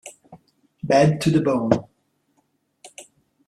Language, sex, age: Italian, male, under 19